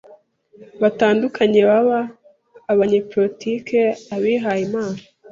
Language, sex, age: Kinyarwanda, female, 19-29